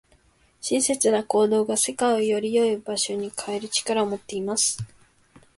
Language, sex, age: Japanese, female, 19-29